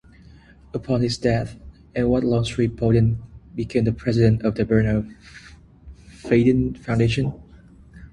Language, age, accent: English, 19-29, United States English